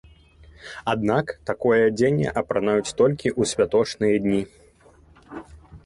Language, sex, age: Belarusian, male, 19-29